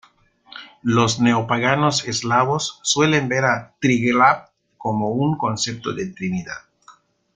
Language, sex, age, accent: Spanish, male, 50-59, México